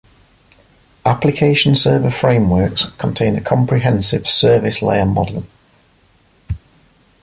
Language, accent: English, England English